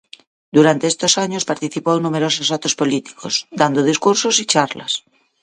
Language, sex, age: Spanish, female, 40-49